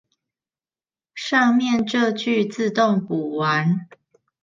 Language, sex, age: Chinese, female, 30-39